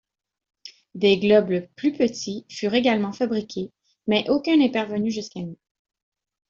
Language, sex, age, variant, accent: French, female, 40-49, Français d'Amérique du Nord, Français du Canada